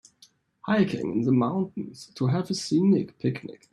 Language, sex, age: English, male, 19-29